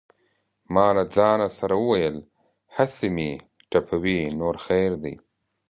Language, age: Pashto, 30-39